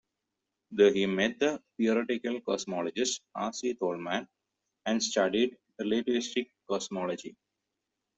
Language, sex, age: English, male, 30-39